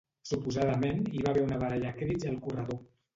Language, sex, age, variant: Catalan, male, 50-59, Central